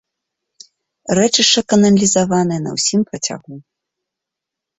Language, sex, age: Belarusian, female, 30-39